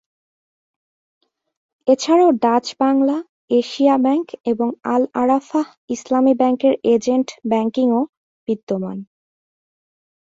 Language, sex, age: Bengali, female, 19-29